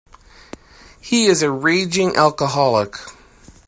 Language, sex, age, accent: English, male, 50-59, Canadian English